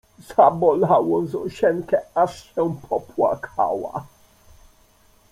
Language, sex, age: Polish, male, 19-29